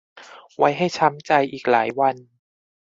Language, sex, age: Thai, male, 30-39